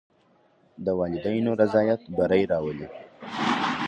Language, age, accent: Pashto, 19-29, کندهارۍ لهجه